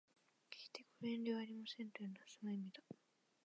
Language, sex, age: Japanese, female, 19-29